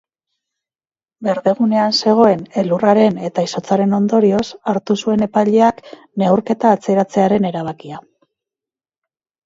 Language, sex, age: Basque, female, 40-49